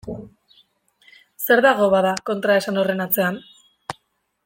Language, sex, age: Basque, female, 19-29